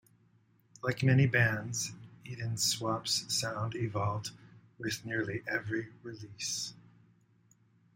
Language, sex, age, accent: English, male, 50-59, United States English